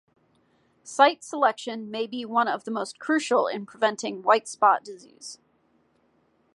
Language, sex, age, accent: English, female, 19-29, United States English